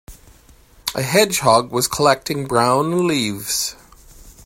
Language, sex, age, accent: English, male, 50-59, Canadian English